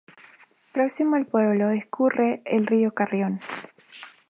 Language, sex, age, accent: Spanish, female, 19-29, Andino-Pacífico: Colombia, Perú, Ecuador, oeste de Bolivia y Venezuela andina